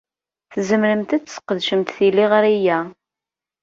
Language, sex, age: Kabyle, female, 30-39